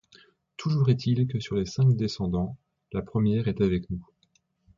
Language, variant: French, Français de métropole